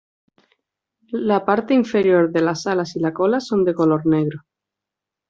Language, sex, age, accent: Spanish, female, 30-39, España: Sur peninsular (Andalucia, Extremadura, Murcia)